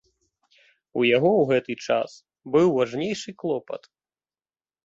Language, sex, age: Belarusian, male, 30-39